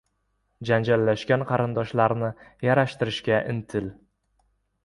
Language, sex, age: Uzbek, male, 19-29